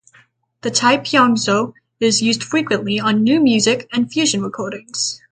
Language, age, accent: English, under 19, United States English